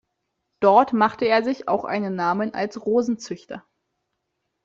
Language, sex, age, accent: German, female, 19-29, Deutschland Deutsch